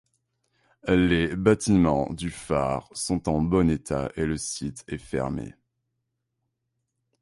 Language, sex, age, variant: French, male, 19-29, Français de métropole